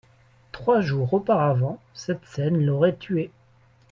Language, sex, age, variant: French, male, 40-49, Français de métropole